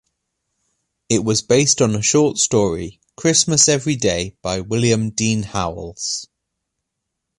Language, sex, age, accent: English, male, 30-39, England English